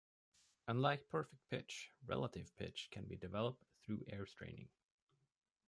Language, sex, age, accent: English, male, 30-39, United States English